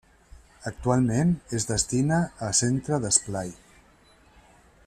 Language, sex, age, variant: Catalan, male, 50-59, Central